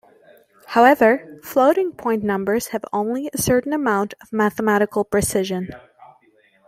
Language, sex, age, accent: English, female, 30-39, Canadian English